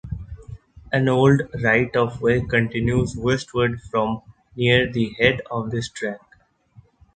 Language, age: English, 19-29